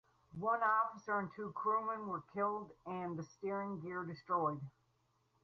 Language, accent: English, Canadian English